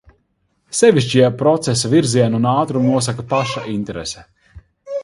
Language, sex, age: Latvian, male, 40-49